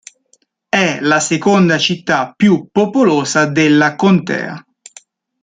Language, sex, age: Italian, male, 30-39